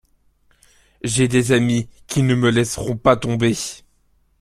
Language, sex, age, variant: French, male, 19-29, Français de métropole